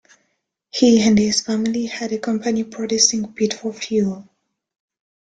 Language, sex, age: English, female, under 19